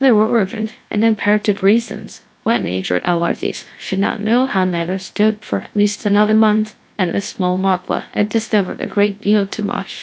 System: TTS, GlowTTS